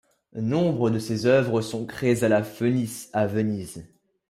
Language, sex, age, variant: French, male, under 19, Français de métropole